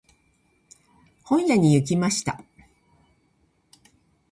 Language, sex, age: Japanese, female, 60-69